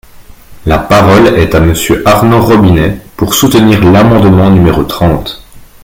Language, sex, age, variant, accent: French, male, 19-29, Français d'Europe, Français de Suisse